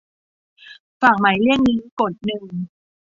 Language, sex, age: Thai, female, 19-29